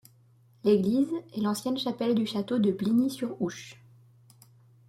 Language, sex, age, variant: French, female, 19-29, Français de métropole